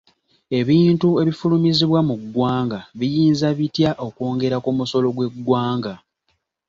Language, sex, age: Ganda, male, 19-29